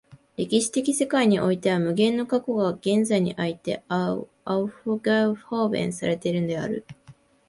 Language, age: Japanese, 19-29